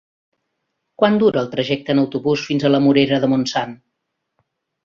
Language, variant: Catalan, Central